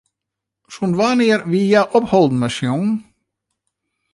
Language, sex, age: Western Frisian, male, 40-49